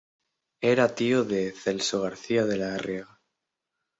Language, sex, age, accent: Galician, male, 19-29, Central (gheada); Oriental (común en zona oriental); Normativo (estándar)